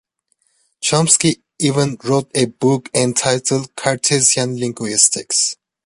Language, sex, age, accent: English, male, 19-29, Australian English